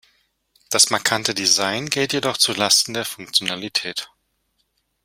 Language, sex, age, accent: German, male, 50-59, Deutschland Deutsch